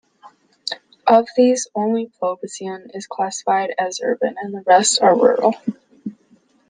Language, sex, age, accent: English, female, under 19, United States English